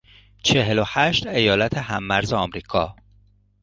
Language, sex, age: Persian, male, 50-59